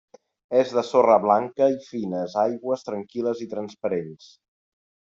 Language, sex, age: Catalan, male, 40-49